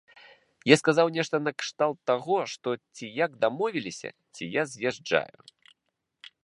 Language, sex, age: Belarusian, male, 30-39